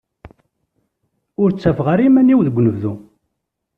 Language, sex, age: Kabyle, male, 40-49